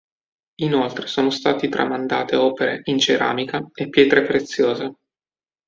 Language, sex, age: Italian, male, 30-39